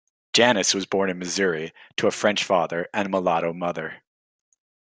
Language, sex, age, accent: English, male, 19-29, Canadian English